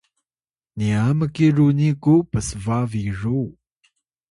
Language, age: Atayal, 30-39